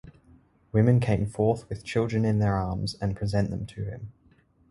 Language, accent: English, Australian English